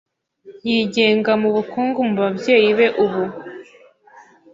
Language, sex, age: Kinyarwanda, female, 19-29